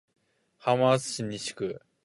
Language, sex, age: Japanese, male, 19-29